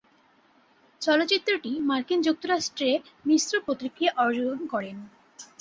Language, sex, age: Bengali, female, 19-29